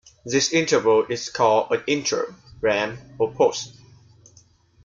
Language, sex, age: English, male, 19-29